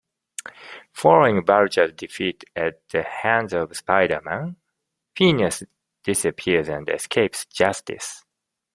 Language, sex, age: English, male, 50-59